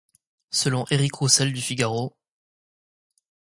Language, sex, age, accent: French, male, under 19, Français du sud de la France